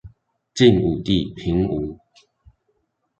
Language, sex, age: Chinese, male, under 19